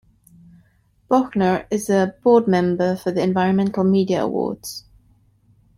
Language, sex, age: English, female, 30-39